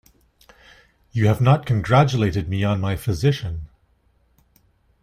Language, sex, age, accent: English, male, 50-59, Canadian English